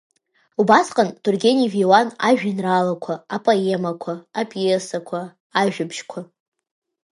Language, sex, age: Abkhazian, female, 19-29